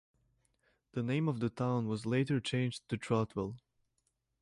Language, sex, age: English, male, under 19